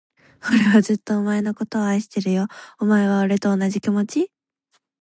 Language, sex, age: Japanese, female, 19-29